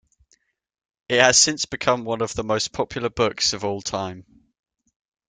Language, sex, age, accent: English, male, under 19, England English